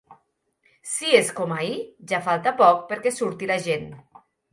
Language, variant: Catalan, Nord-Occidental